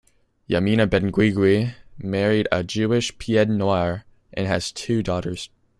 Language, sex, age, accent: English, male, under 19, United States English